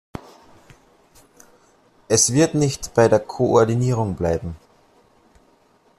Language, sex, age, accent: German, male, 30-39, Österreichisches Deutsch